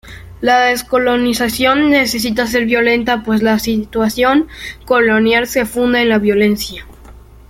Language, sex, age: Spanish, male, under 19